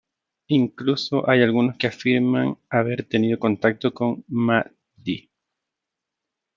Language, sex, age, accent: Spanish, male, 30-39, Caribe: Cuba, Venezuela, Puerto Rico, República Dominicana, Panamá, Colombia caribeña, México caribeño, Costa del golfo de México